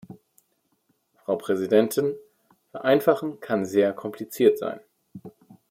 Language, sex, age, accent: German, male, 30-39, Deutschland Deutsch